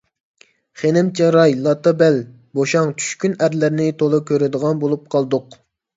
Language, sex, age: Uyghur, male, 19-29